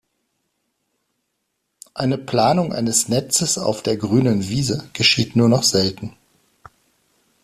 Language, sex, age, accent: German, male, 40-49, Deutschland Deutsch